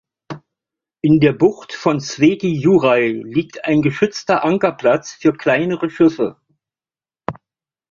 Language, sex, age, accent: German, male, 50-59, Deutschland Deutsch